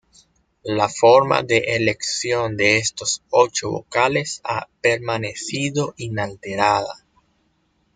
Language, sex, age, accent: Spanish, male, 19-29, Caribe: Cuba, Venezuela, Puerto Rico, República Dominicana, Panamá, Colombia caribeña, México caribeño, Costa del golfo de México